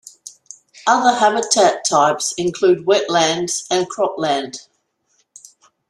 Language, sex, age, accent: English, female, 50-59, Australian English